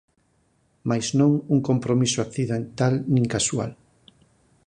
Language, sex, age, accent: Galician, male, 50-59, Atlántico (seseo e gheada)